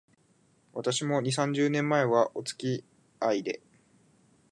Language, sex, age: Japanese, male, 19-29